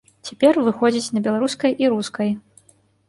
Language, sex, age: Belarusian, female, 30-39